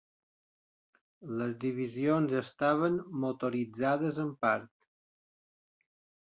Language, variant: Catalan, Balear